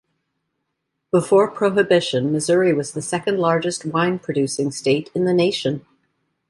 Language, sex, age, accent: English, female, 40-49, United States English